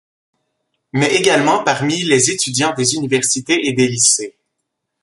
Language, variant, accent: French, Français d'Amérique du Nord, Français du Canada